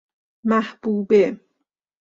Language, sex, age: Persian, female, 30-39